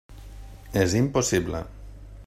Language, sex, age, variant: Catalan, male, 30-39, Nord-Occidental